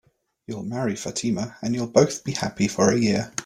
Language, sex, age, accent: English, male, 30-39, England English